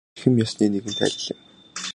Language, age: Mongolian, 19-29